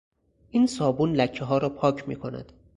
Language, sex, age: Persian, male, 30-39